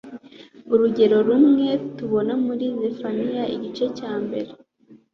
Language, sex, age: Kinyarwanda, female, 19-29